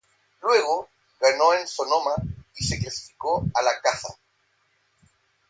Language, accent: Spanish, Chileno: Chile, Cuyo